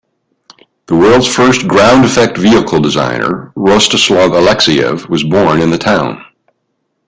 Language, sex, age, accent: English, male, 60-69, United States English